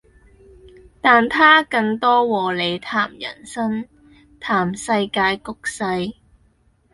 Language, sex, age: Cantonese, female, 19-29